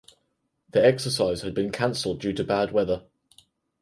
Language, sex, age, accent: English, male, under 19, England English